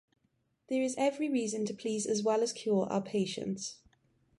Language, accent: English, Welsh English